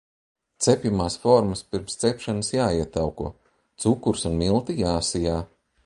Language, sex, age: Latvian, male, 40-49